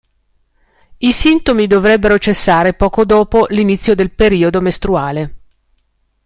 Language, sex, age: Italian, female, 60-69